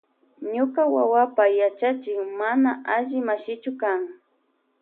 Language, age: Loja Highland Quichua, 19-29